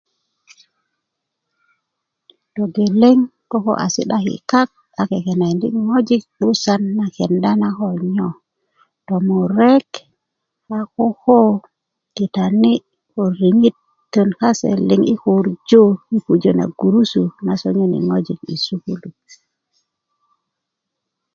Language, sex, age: Kuku, female, 40-49